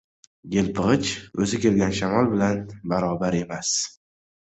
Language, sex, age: Uzbek, male, 19-29